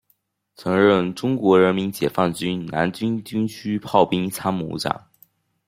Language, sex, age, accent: Chinese, male, under 19, 出生地：福建省